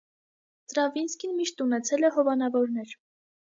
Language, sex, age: Armenian, female, 19-29